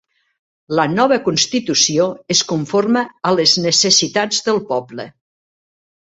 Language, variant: Catalan, Central